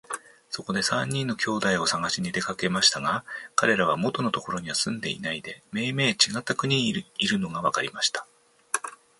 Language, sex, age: Japanese, male, 50-59